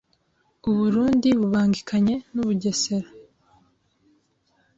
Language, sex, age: Kinyarwanda, female, 19-29